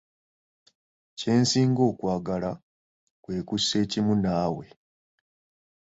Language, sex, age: Ganda, male, 30-39